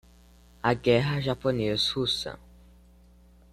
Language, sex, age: Portuguese, male, under 19